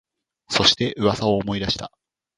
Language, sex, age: Japanese, female, 19-29